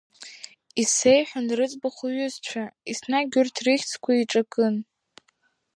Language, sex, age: Abkhazian, female, under 19